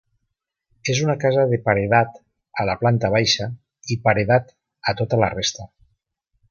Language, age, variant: Catalan, 50-59, Valencià meridional